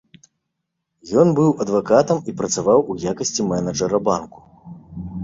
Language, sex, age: Belarusian, male, 30-39